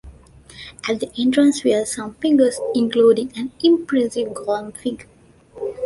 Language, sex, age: English, female, 19-29